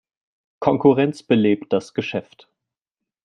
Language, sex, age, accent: German, male, 19-29, Deutschland Deutsch